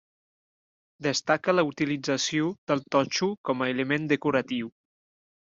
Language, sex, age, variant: Catalan, male, 19-29, Septentrional